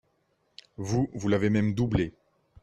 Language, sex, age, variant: French, male, 40-49, Français de métropole